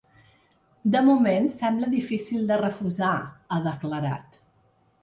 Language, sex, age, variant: Catalan, female, 60-69, Central